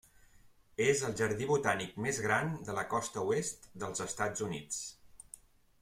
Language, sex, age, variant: Catalan, male, 40-49, Central